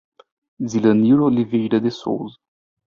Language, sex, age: Portuguese, male, 19-29